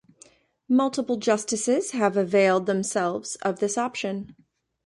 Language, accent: English, United States English